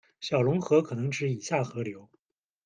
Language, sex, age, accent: Chinese, male, 30-39, 出生地：山东省